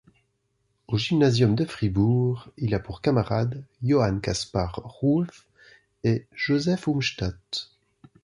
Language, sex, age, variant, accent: French, male, 40-49, Français d'Europe, Français de Suisse